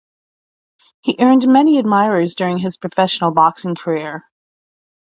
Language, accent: English, United States English